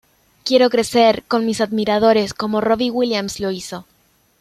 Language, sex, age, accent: Spanish, female, 19-29, Rioplatense: Argentina, Uruguay, este de Bolivia, Paraguay